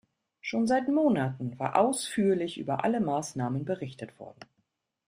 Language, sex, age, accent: German, female, 40-49, Deutschland Deutsch